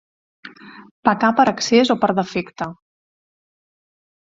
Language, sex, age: Catalan, female, 40-49